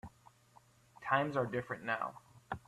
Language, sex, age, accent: English, male, 19-29, United States English